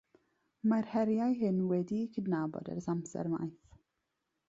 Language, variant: Welsh, South-Western Welsh